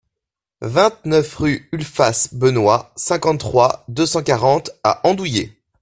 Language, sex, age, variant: French, male, 19-29, Français de métropole